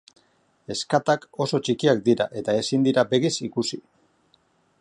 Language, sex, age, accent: Basque, male, 40-49, Mendebalekoa (Araba, Bizkaia, Gipuzkoako mendebaleko herri batzuk)